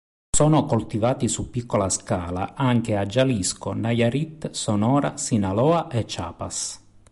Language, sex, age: Italian, male, 30-39